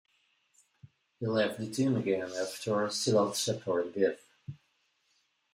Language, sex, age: English, male, 50-59